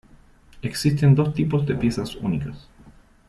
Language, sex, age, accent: Spanish, male, 19-29, Chileno: Chile, Cuyo